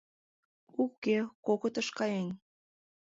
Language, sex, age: Mari, female, 19-29